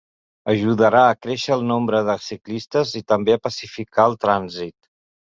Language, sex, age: Catalan, male, 50-59